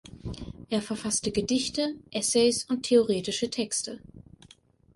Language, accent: German, Deutschland Deutsch